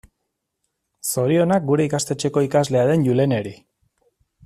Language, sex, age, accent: Basque, male, 40-49, Erdialdekoa edo Nafarra (Gipuzkoa, Nafarroa)